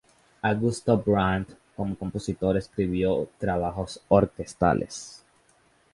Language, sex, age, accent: Spanish, male, under 19, América central